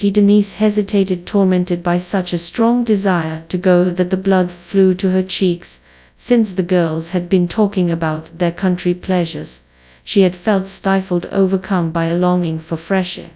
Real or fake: fake